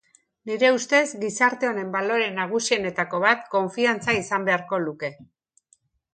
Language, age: Basque, 60-69